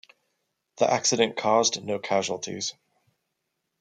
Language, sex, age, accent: English, male, 40-49, United States English